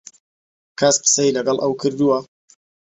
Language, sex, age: Central Kurdish, male, 19-29